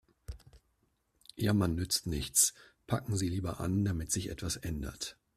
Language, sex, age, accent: German, male, 40-49, Deutschland Deutsch